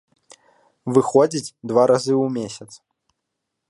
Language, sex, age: Belarusian, male, 19-29